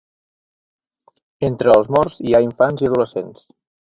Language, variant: Catalan, Central